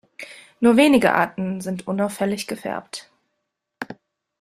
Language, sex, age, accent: German, female, 19-29, Deutschland Deutsch